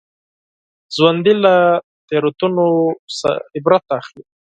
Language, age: Pashto, 19-29